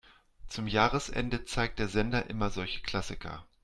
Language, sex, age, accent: German, male, 40-49, Deutschland Deutsch